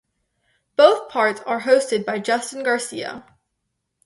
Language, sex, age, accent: English, female, under 19, United States English